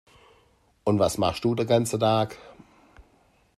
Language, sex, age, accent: German, male, 50-59, Deutschland Deutsch